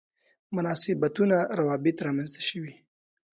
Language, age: Pashto, 19-29